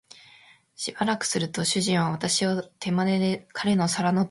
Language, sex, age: Japanese, female, under 19